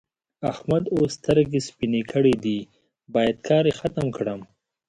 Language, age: Pashto, 19-29